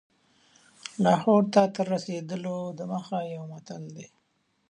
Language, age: Pashto, 40-49